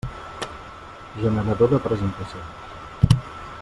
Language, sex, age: Catalan, male, 19-29